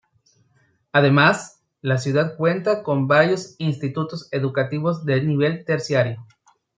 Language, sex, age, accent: Spanish, male, 30-39, México